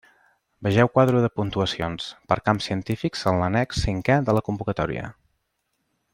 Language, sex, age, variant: Catalan, male, 30-39, Central